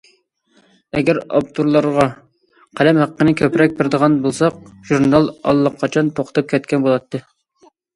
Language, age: Uyghur, 19-29